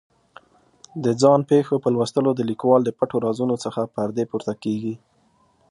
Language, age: Pashto, 19-29